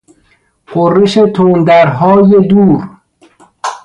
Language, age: Persian, 30-39